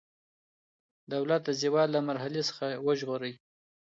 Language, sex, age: Pashto, male, 30-39